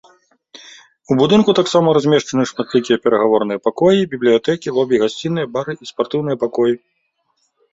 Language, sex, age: Belarusian, male, 30-39